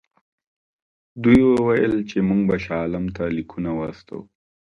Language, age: Pashto, 19-29